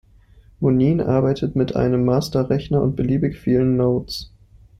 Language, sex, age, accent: German, male, 19-29, Deutschland Deutsch